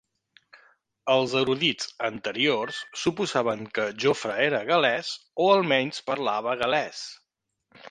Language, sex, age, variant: Catalan, male, 50-59, Central